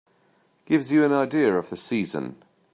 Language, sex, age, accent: English, male, 30-39, England English